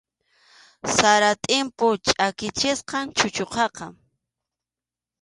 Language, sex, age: Arequipa-La Unión Quechua, female, 30-39